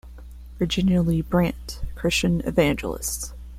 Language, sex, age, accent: English, female, 19-29, United States English